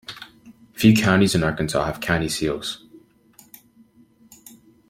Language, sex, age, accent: English, male, under 19, United States English